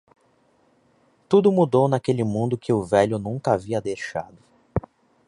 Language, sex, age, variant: Portuguese, male, 19-29, Portuguese (Brasil)